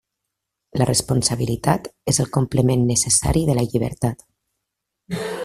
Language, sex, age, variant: Catalan, female, 40-49, Septentrional